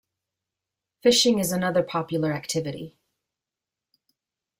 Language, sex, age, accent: English, female, 30-39, United States English